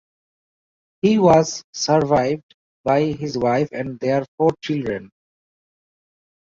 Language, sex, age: English, male, 19-29